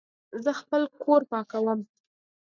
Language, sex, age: Pashto, female, under 19